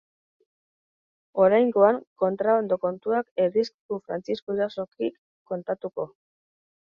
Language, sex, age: Basque, female, 30-39